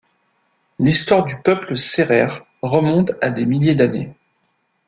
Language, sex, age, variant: French, male, 40-49, Français de métropole